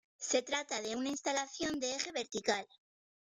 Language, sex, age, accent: Spanish, female, under 19, España: Norte peninsular (Asturias, Castilla y León, Cantabria, País Vasco, Navarra, Aragón, La Rioja, Guadalajara, Cuenca)